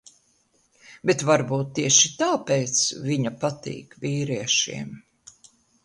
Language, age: Latvian, 80-89